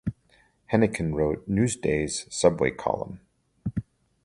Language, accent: English, United States English